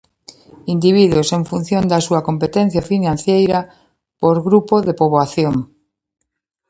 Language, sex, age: Galician, female, 50-59